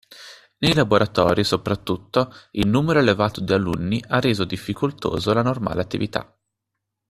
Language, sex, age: Italian, male, 19-29